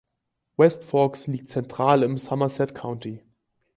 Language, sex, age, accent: German, male, 19-29, Deutschland Deutsch